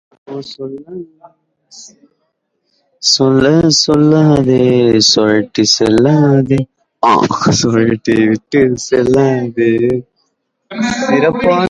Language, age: Tamil, 19-29